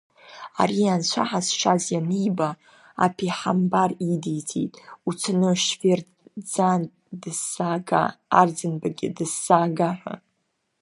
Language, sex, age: Abkhazian, female, under 19